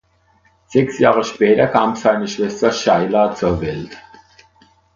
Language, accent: German, Deutschland Deutsch